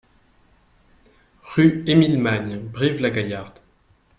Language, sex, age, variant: French, male, under 19, Français de métropole